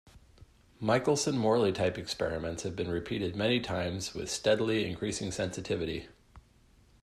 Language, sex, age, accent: English, male, 40-49, United States English